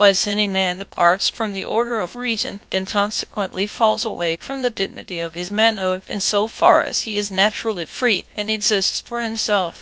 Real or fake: fake